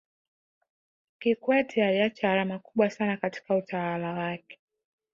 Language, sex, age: Swahili, female, 19-29